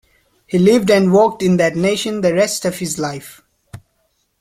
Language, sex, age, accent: English, male, 19-29, India and South Asia (India, Pakistan, Sri Lanka)